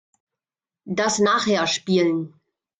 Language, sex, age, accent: German, female, 40-49, Deutschland Deutsch